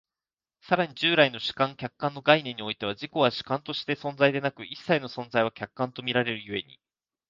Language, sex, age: Japanese, male, 19-29